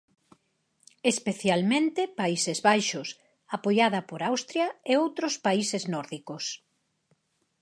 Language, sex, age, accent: Galician, female, 50-59, Normativo (estándar)